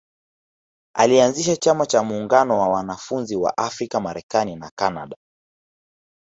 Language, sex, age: Swahili, male, 19-29